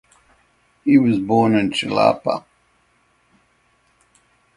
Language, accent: English, United States English